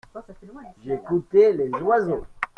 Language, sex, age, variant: French, male, 40-49, Français de métropole